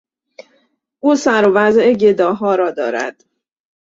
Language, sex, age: Persian, female, 30-39